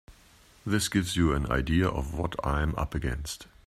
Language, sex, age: English, male, 50-59